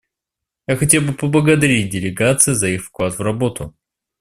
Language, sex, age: Russian, male, under 19